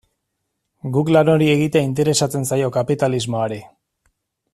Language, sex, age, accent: Basque, male, 40-49, Erdialdekoa edo Nafarra (Gipuzkoa, Nafarroa)